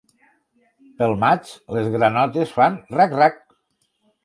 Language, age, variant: Catalan, 60-69, Tortosí